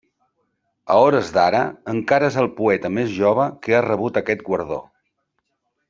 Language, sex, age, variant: Catalan, male, 50-59, Central